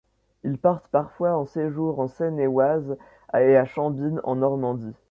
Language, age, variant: French, under 19, Français de métropole